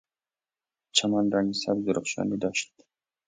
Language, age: Persian, 30-39